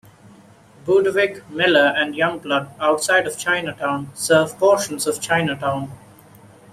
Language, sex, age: English, male, 19-29